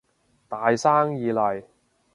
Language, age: Cantonese, 19-29